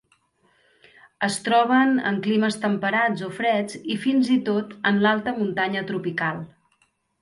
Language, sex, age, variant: Catalan, female, 40-49, Central